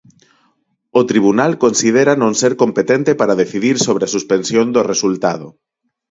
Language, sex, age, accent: Galician, male, 30-39, Neofalante